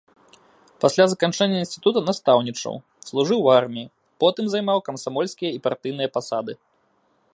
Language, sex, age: Belarusian, male, 19-29